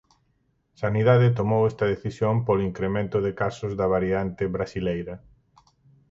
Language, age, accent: Galician, 40-49, Oriental (común en zona oriental)